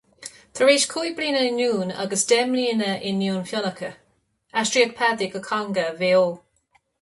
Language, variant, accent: Irish, Gaeilge na Mumhan, Cainteoir líofa, ní ó dhúchas